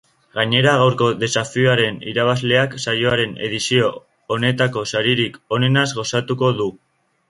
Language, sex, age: Basque, male, under 19